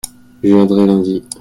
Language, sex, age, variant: French, male, 19-29, Français de métropole